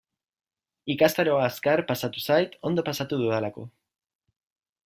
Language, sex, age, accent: Basque, male, 19-29, Erdialdekoa edo Nafarra (Gipuzkoa, Nafarroa)